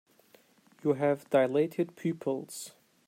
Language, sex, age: English, male, 30-39